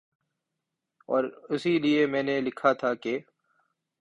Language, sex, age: Urdu, male, 19-29